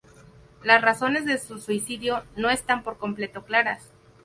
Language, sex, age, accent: Spanish, female, 30-39, México